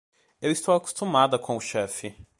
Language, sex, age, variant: Portuguese, male, 19-29, Portuguese (Brasil)